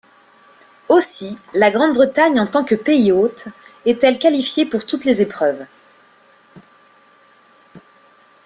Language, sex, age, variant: French, female, 19-29, Français de métropole